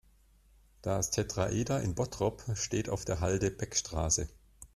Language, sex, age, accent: German, male, 40-49, Deutschland Deutsch